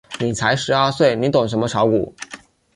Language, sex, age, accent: Chinese, male, 19-29, 出生地：福建省